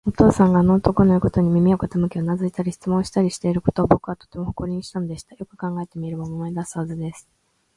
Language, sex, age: Japanese, female, 19-29